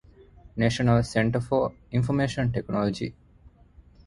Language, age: Divehi, 30-39